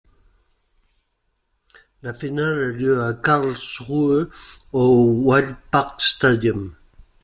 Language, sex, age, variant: French, male, 50-59, Français de métropole